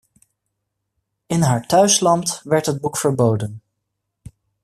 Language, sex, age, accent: Dutch, male, 19-29, Nederlands Nederlands